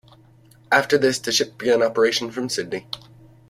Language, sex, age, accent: English, male, 30-39, United States English